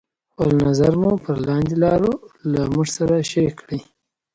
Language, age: Pashto, 30-39